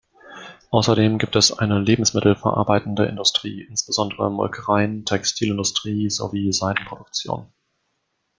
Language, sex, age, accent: German, male, 19-29, Deutschland Deutsch